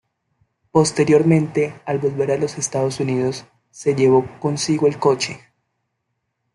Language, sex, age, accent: Spanish, male, 19-29, Andino-Pacífico: Colombia, Perú, Ecuador, oeste de Bolivia y Venezuela andina